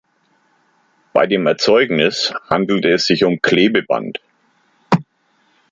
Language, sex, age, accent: German, male, 50-59, Deutschland Deutsch